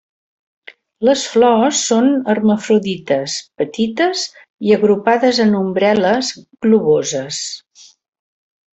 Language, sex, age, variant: Catalan, female, 60-69, Central